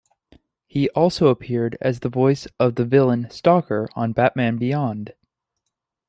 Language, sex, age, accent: English, male, under 19, United States English